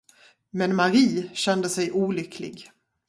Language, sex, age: Swedish, female, 40-49